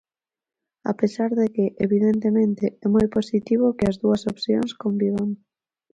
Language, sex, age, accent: Galician, female, under 19, Atlántico (seseo e gheada)